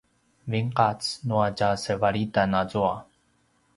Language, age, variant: Paiwan, 30-39, pinayuanan a kinaikacedasan (東排灣語)